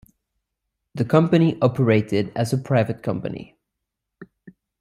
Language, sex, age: English, male, 30-39